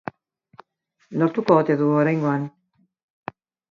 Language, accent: Basque, Mendebalekoa (Araba, Bizkaia, Gipuzkoako mendebaleko herri batzuk)